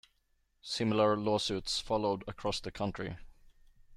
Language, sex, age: English, male, 40-49